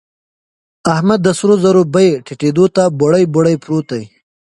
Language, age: Pashto, 19-29